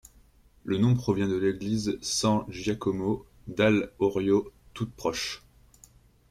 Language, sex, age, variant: French, male, 19-29, Français de métropole